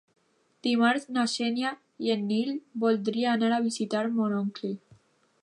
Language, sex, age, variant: Catalan, female, under 19, Alacantí